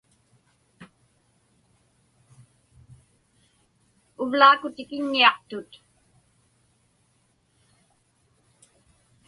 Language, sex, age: Inupiaq, female, 80-89